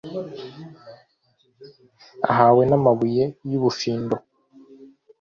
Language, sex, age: Kinyarwanda, male, 19-29